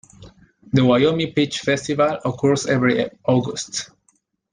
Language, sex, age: English, male, 19-29